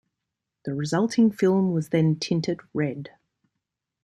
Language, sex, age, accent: English, female, 40-49, Australian English